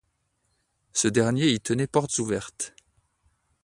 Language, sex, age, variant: French, male, 30-39, Français de métropole